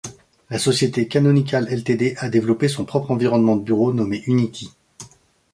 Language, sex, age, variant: French, male, 30-39, Français de métropole